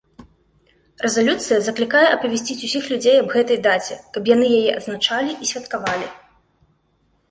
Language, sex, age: Belarusian, female, 30-39